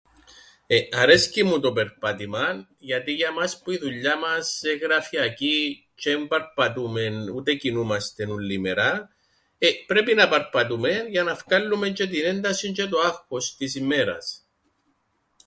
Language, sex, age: Greek, male, 40-49